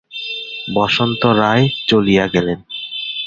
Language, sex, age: Bengali, male, 19-29